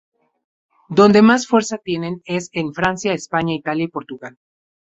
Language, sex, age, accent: Spanish, male, 19-29, México